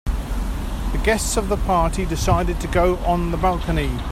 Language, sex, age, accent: English, male, 50-59, England English